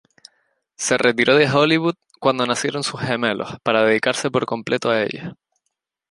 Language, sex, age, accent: Spanish, male, 19-29, España: Islas Canarias